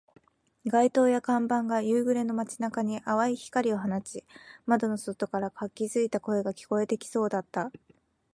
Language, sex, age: Japanese, female, 19-29